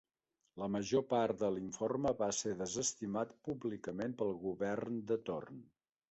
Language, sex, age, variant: Catalan, male, 50-59, Central